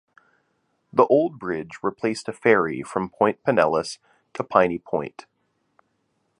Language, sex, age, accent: English, male, 30-39, United States English